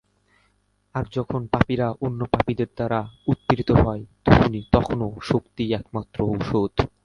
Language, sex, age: Bengali, male, 19-29